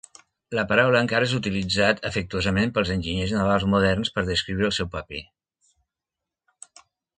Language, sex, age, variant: Catalan, male, 60-69, Nord-Occidental